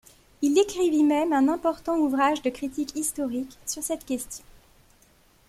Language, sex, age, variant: French, female, 19-29, Français de métropole